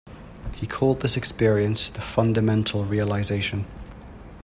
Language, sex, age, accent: English, male, 19-29, England English